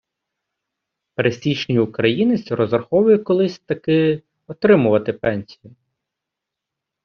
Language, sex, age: Ukrainian, male, 19-29